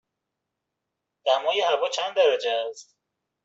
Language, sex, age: Persian, male, 30-39